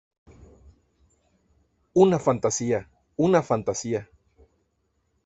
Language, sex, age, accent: Spanish, male, 19-29, México